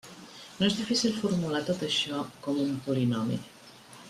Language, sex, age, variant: Catalan, female, 50-59, Central